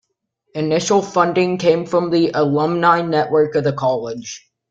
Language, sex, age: English, male, under 19